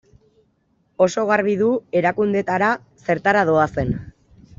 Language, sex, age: Basque, female, 19-29